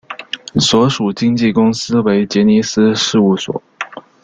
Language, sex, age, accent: Chinese, male, 19-29, 出生地：江西省